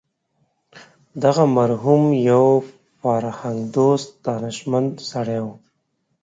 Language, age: Pashto, 30-39